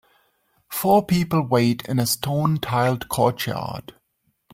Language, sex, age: English, male, 30-39